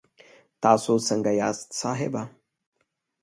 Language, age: Pashto, 19-29